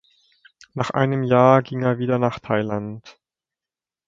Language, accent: German, Deutschland Deutsch